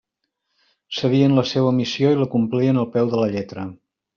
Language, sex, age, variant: Catalan, male, 50-59, Central